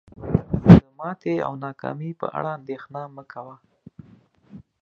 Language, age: Pashto, 30-39